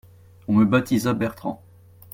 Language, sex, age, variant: French, male, 30-39, Français de métropole